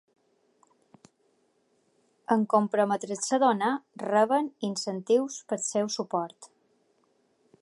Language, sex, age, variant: Catalan, female, 40-49, Balear